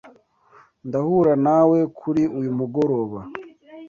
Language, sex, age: Kinyarwanda, male, 19-29